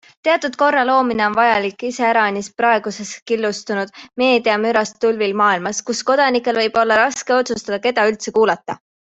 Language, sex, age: Estonian, female, 19-29